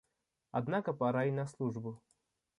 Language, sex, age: Russian, male, 19-29